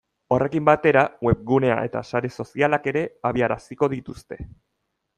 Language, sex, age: Basque, male, 30-39